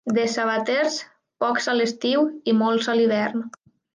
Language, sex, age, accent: Catalan, female, 19-29, valencià